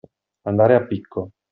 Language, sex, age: Italian, male, 40-49